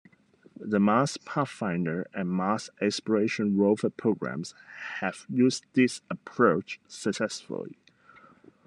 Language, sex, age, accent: English, male, 19-29, Hong Kong English